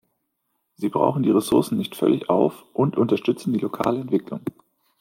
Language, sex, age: German, male, 19-29